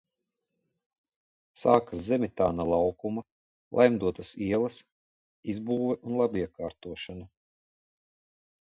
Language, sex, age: Latvian, male, 40-49